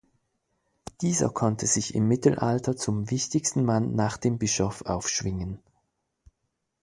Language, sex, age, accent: German, male, 40-49, Schweizerdeutsch